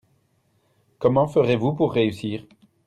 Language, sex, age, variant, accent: French, male, 30-39, Français d'Europe, Français de Belgique